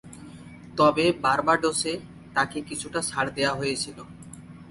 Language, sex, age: Bengali, male, 19-29